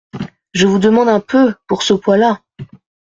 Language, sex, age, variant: French, female, 19-29, Français de métropole